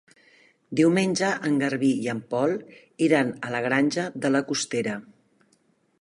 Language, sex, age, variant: Catalan, female, 50-59, Central